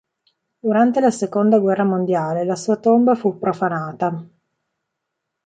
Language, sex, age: Italian, female, 40-49